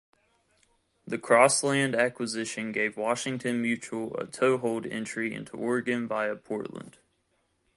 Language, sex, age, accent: English, male, 19-29, United States English